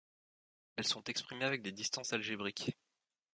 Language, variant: French, Français de métropole